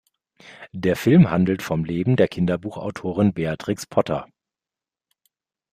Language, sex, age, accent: German, male, 40-49, Deutschland Deutsch